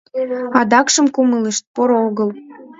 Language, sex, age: Mari, female, 19-29